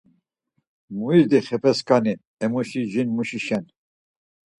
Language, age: Laz, 60-69